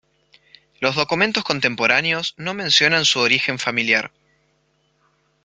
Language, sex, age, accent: Spanish, male, 19-29, Rioplatense: Argentina, Uruguay, este de Bolivia, Paraguay